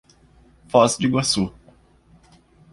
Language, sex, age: Portuguese, male, 19-29